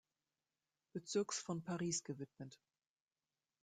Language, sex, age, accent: German, female, 40-49, Deutschland Deutsch